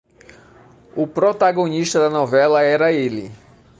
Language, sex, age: Portuguese, male, 40-49